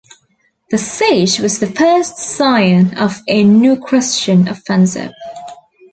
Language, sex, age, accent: English, female, 19-29, Australian English